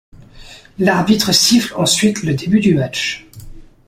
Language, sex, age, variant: French, male, 19-29, Français de métropole